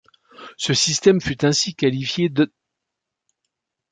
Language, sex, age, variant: French, male, 60-69, Français de métropole